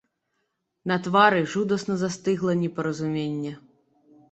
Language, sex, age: Belarusian, female, 30-39